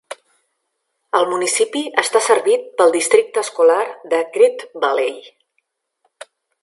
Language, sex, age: Catalan, female, 40-49